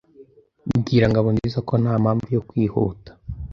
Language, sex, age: Kinyarwanda, male, under 19